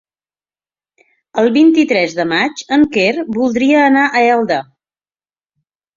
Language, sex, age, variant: Catalan, female, 50-59, Central